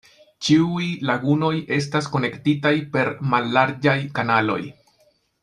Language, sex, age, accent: Esperanto, male, 19-29, Internacia